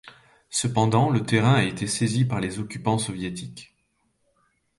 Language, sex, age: French, male, 30-39